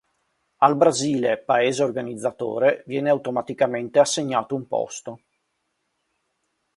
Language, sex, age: Italian, male, 30-39